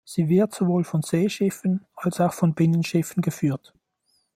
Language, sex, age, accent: German, male, 19-29, Schweizerdeutsch